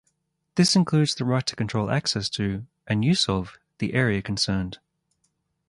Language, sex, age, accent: English, male, 30-39, Australian English